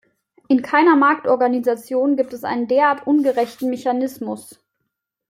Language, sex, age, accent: German, female, 19-29, Deutschland Deutsch